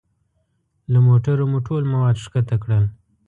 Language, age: Pashto, 19-29